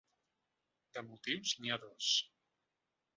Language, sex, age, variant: Catalan, male, 40-49, Central